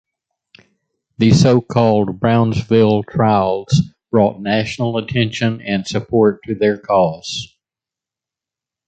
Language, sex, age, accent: English, male, 70-79, United States English